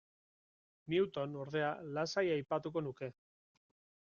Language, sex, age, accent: Basque, male, 30-39, Erdialdekoa edo Nafarra (Gipuzkoa, Nafarroa)